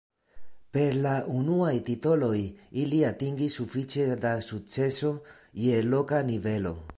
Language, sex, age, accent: Esperanto, male, 40-49, Internacia